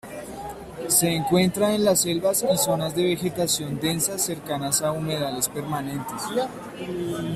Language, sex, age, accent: Spanish, male, 19-29, Caribe: Cuba, Venezuela, Puerto Rico, República Dominicana, Panamá, Colombia caribeña, México caribeño, Costa del golfo de México